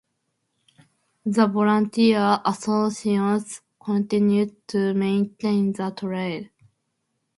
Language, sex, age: English, female, under 19